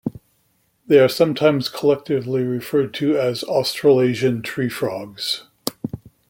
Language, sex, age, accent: English, male, 50-59, United States English